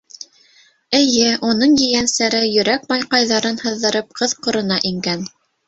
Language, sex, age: Bashkir, female, 30-39